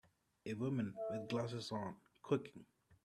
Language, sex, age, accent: English, male, 30-39, India and South Asia (India, Pakistan, Sri Lanka)